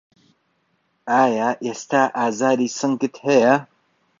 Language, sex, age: Central Kurdish, male, 30-39